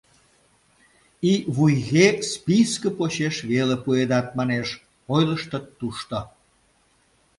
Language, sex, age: Mari, male, 60-69